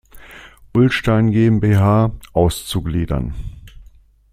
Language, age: German, 60-69